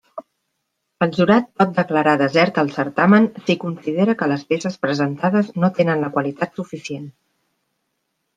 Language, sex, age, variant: Catalan, female, 40-49, Central